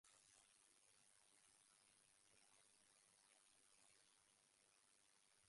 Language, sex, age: English, female, 19-29